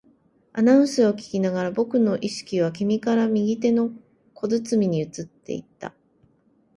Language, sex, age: Japanese, female, 40-49